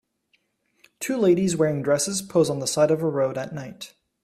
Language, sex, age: English, male, 30-39